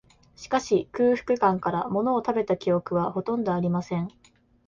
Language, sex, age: Japanese, female, 19-29